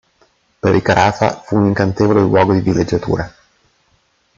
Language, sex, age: Italian, male, 40-49